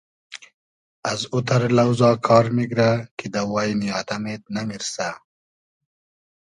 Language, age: Hazaragi, 30-39